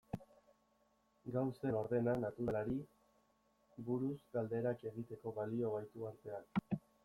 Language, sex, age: Basque, male, 19-29